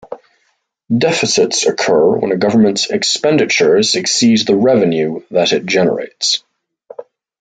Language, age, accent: English, 19-29, Irish English